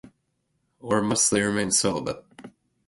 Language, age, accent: English, 30-39, United States English